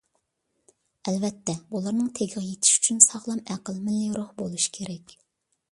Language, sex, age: Uyghur, female, under 19